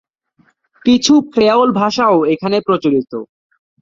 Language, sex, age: Bengali, male, 19-29